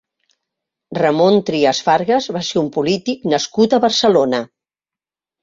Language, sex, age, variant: Catalan, female, 60-69, Central